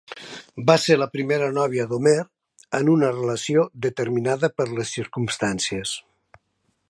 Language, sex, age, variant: Catalan, male, 60-69, Nord-Occidental